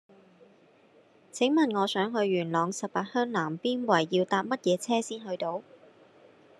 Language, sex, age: Cantonese, female, 30-39